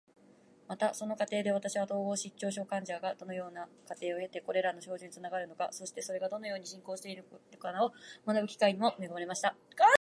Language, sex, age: Japanese, female, 19-29